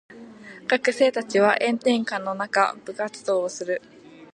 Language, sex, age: Japanese, female, 19-29